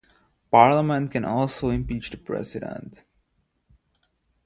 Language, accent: English, United States English